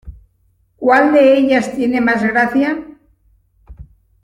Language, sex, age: Spanish, female, 80-89